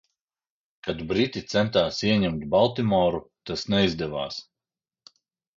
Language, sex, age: Latvian, male, 40-49